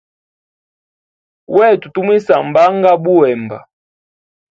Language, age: Hemba, 19-29